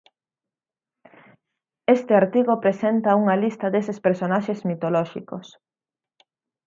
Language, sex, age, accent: Galician, female, 19-29, Atlántico (seseo e gheada); Normativo (estándar)